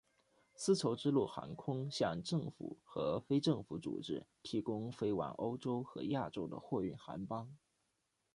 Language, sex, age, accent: Chinese, male, 19-29, 出生地：福建省